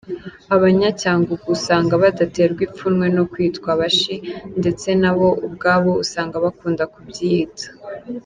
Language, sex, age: Kinyarwanda, female, 19-29